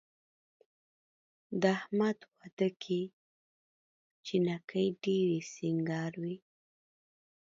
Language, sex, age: Pashto, female, 30-39